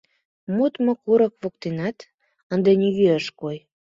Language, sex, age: Mari, female, under 19